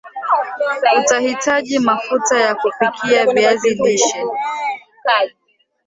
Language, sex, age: Swahili, female, 19-29